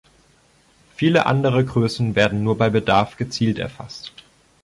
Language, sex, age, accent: German, male, 19-29, Deutschland Deutsch